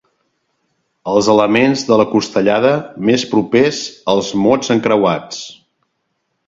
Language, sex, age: Catalan, male, 60-69